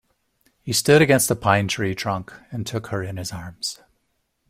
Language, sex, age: English, male, 60-69